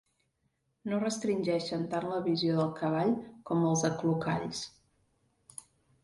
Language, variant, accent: Catalan, Central, central